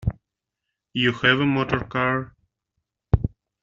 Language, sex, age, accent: English, male, 19-29, United States English